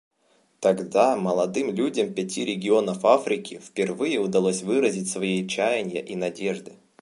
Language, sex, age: Russian, male, 19-29